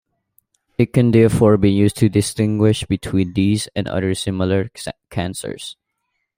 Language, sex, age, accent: English, male, under 19, India and South Asia (India, Pakistan, Sri Lanka)